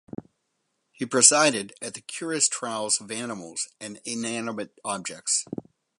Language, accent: English, United States English